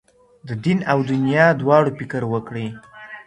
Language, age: Pashto, under 19